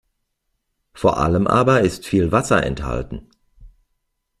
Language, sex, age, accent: German, male, 50-59, Deutschland Deutsch